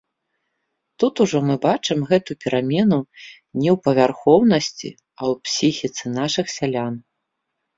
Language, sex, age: Belarusian, female, 40-49